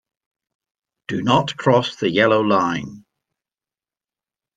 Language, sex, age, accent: English, male, 40-49, England English